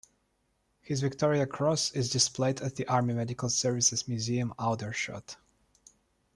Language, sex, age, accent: English, male, 30-39, United States English